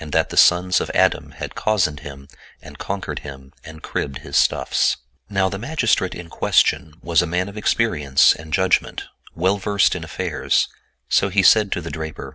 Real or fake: real